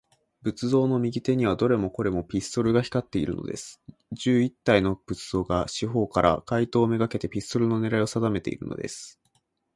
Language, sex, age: Japanese, male, 19-29